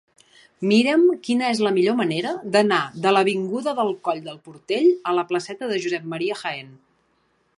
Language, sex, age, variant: Catalan, female, 40-49, Central